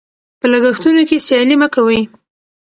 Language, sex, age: Pashto, female, 30-39